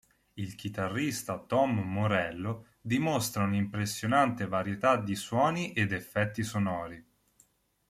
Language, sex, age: Italian, male, 19-29